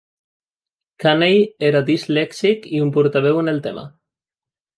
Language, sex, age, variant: Catalan, male, 19-29, Central